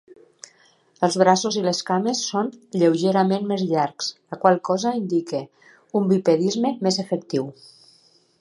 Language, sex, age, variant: Catalan, female, 50-59, Nord-Occidental